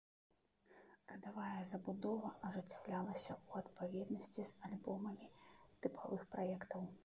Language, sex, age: Belarusian, female, 30-39